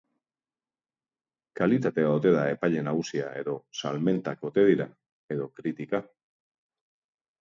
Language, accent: Basque, Erdialdekoa edo Nafarra (Gipuzkoa, Nafarroa)